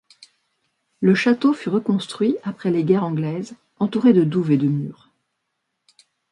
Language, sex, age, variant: French, female, 40-49, Français de métropole